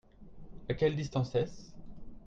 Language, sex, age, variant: French, male, 30-39, Français de métropole